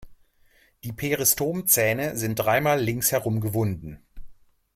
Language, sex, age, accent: German, male, 40-49, Deutschland Deutsch